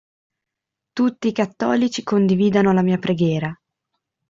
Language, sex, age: Italian, female, 19-29